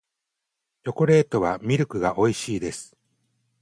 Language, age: Japanese, 60-69